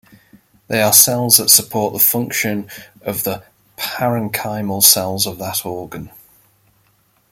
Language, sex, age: English, male, 40-49